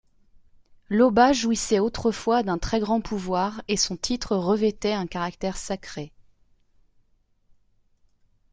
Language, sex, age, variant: French, female, 30-39, Français de métropole